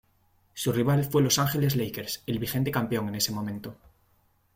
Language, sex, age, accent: Spanish, male, 19-29, España: Norte peninsular (Asturias, Castilla y León, Cantabria, País Vasco, Navarra, Aragón, La Rioja, Guadalajara, Cuenca)